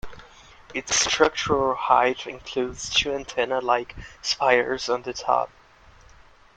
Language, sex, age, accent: English, male, 19-29, United States English